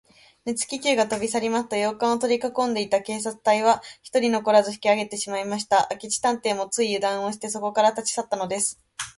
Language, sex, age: Japanese, female, 19-29